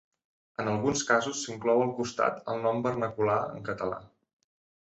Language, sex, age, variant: Catalan, male, 19-29, Central